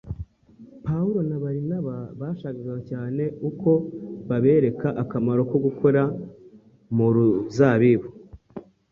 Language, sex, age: Kinyarwanda, male, 19-29